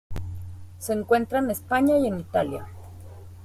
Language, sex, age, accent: Spanish, female, 30-39, México